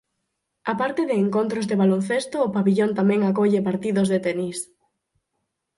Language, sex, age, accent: Galician, female, 19-29, Normativo (estándar)